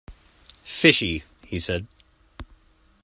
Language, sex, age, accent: English, male, 40-49, United States English